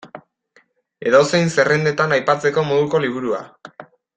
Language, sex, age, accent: Basque, male, under 19, Erdialdekoa edo Nafarra (Gipuzkoa, Nafarroa)